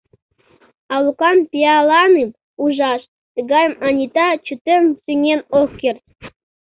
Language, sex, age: Mari, male, under 19